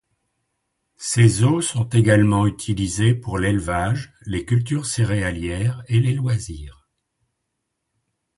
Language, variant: French, Français de métropole